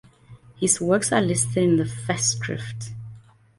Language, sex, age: English, female, 30-39